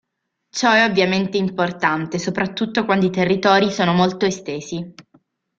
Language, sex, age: Italian, female, 19-29